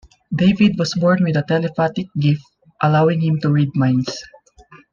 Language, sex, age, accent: English, male, 19-29, Filipino